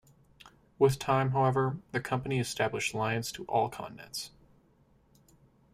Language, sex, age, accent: English, male, 19-29, United States English